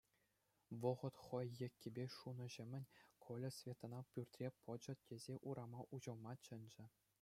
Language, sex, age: Chuvash, male, under 19